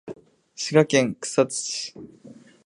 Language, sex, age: Japanese, male, 19-29